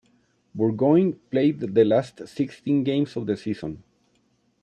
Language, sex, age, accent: English, male, 40-49, United States English